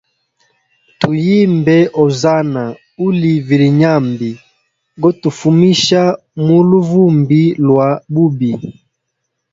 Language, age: Hemba, 19-29